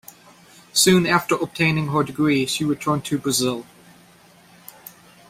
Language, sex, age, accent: English, male, 19-29, United States English